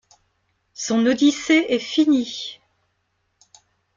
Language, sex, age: French, female, 50-59